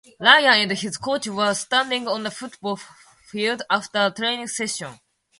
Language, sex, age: English, female, 19-29